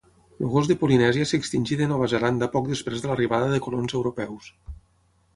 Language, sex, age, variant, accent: Catalan, male, 40-49, Tortosí, nord-occidental; Tortosí